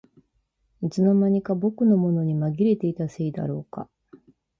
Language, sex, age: Japanese, female, 30-39